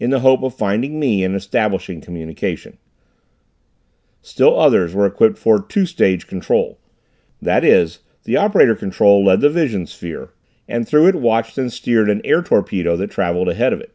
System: none